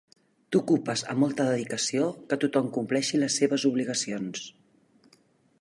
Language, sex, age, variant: Catalan, female, 50-59, Central